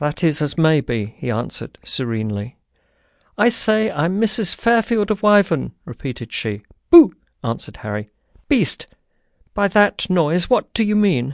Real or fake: real